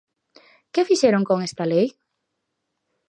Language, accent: Galician, Oriental (común en zona oriental); Normativo (estándar)